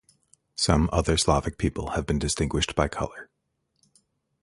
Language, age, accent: English, 30-39, United States English